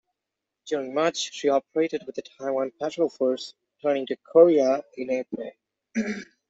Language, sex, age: English, male, under 19